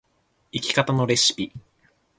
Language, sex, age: Japanese, male, under 19